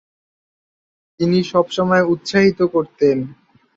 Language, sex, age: Bengali, male, 19-29